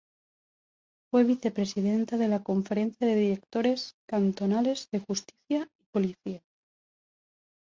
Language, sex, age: Spanish, female, 19-29